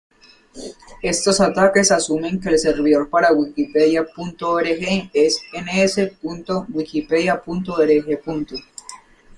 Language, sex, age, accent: Spanish, male, under 19, Andino-Pacífico: Colombia, Perú, Ecuador, oeste de Bolivia y Venezuela andina